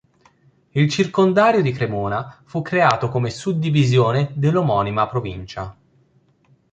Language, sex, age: Italian, male, 30-39